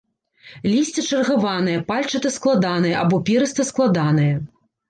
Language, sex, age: Belarusian, female, 40-49